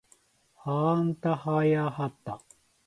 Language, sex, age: Japanese, male, 30-39